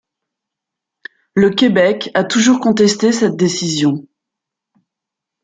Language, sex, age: French, female, 40-49